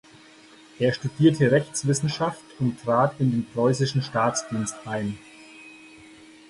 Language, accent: German, Deutschland Deutsch